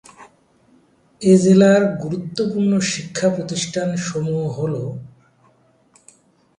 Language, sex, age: Bengali, male, 19-29